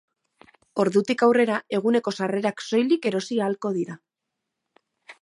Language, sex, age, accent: Basque, female, 19-29, Erdialdekoa edo Nafarra (Gipuzkoa, Nafarroa)